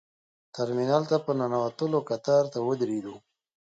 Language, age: Pashto, 30-39